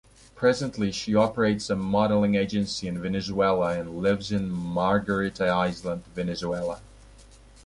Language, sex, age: English, male, 19-29